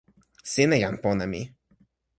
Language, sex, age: Toki Pona, male, 19-29